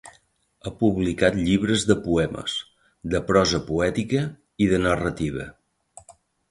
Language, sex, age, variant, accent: Catalan, male, 50-59, Nord-Occidental, nord-occidental